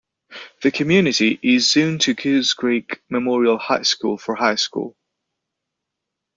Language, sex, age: English, male, 30-39